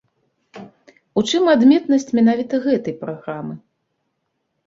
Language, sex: Belarusian, female